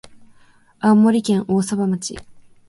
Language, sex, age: Japanese, female, 19-29